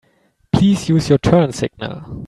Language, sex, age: English, male, 19-29